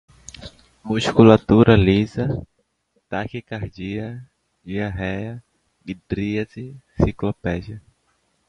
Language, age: Portuguese, 19-29